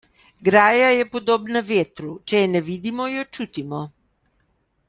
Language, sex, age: Slovenian, female, 60-69